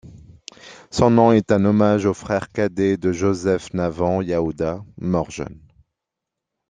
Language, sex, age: French, male, 30-39